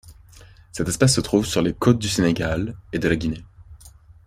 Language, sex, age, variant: French, male, 30-39, Français de métropole